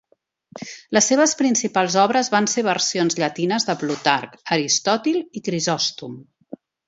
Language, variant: Catalan, Central